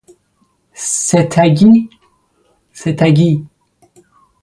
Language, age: Persian, 30-39